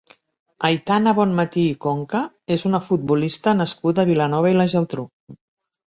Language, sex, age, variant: Catalan, female, 50-59, Central